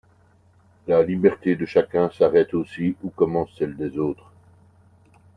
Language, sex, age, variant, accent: French, male, 50-59, Français d'Europe, Français de Belgique